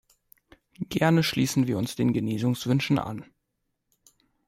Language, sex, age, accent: German, male, 19-29, Deutschland Deutsch